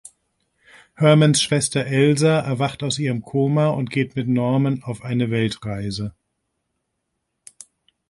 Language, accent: German, Deutschland Deutsch